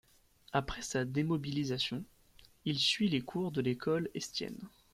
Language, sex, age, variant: French, male, 19-29, Français de métropole